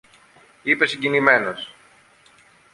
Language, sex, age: Greek, male, 40-49